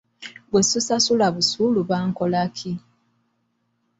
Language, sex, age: Ganda, female, 30-39